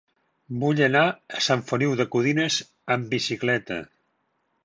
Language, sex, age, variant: Catalan, male, 50-59, Central